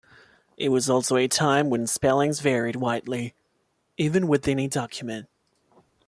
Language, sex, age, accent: English, male, 19-29, United States English